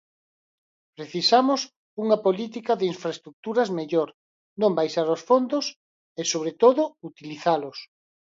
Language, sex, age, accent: Galician, male, 50-59, Normativo (estándar)